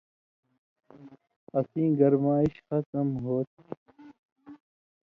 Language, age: Indus Kohistani, 19-29